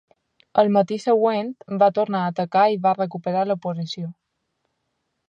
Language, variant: Catalan, Balear